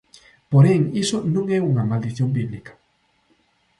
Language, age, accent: Galician, under 19, Normativo (estándar)